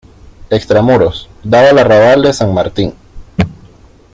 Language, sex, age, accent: Spanish, male, 19-29, Caribe: Cuba, Venezuela, Puerto Rico, República Dominicana, Panamá, Colombia caribeña, México caribeño, Costa del golfo de México